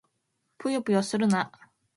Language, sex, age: Japanese, female, 19-29